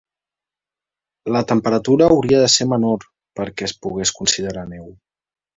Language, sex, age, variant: Catalan, male, 19-29, Central